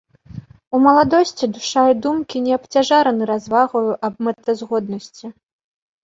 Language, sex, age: Belarusian, female, 19-29